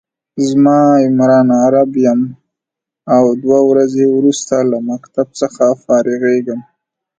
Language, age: Pashto, 19-29